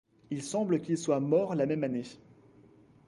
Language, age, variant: French, 19-29, Français de métropole